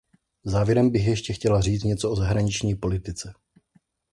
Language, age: Czech, 30-39